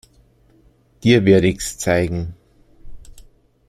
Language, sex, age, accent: German, male, 40-49, Österreichisches Deutsch